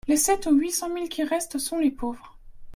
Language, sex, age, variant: French, female, 19-29, Français de métropole